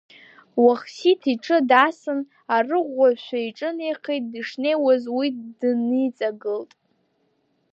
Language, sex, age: Abkhazian, female, under 19